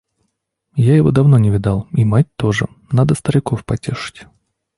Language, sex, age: Russian, male, 30-39